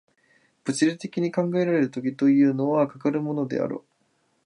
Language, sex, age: Japanese, male, 19-29